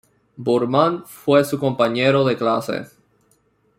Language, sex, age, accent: Spanish, male, 19-29, Caribe: Cuba, Venezuela, Puerto Rico, República Dominicana, Panamá, Colombia caribeña, México caribeño, Costa del golfo de México